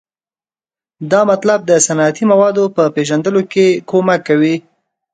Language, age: Pashto, 19-29